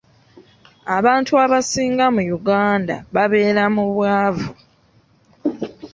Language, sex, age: Ganda, female, 30-39